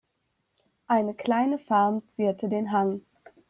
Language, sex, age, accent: German, female, 19-29, Deutschland Deutsch